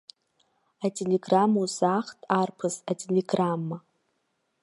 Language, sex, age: Abkhazian, female, 19-29